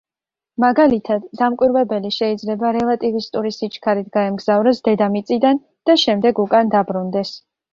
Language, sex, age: Georgian, female, 19-29